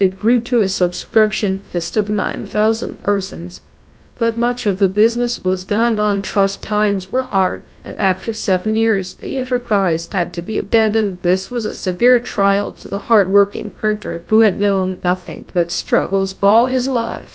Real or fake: fake